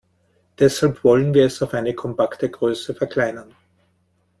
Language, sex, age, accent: German, male, 50-59, Österreichisches Deutsch